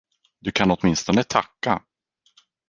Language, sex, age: Swedish, male, 19-29